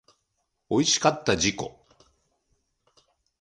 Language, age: Japanese, 50-59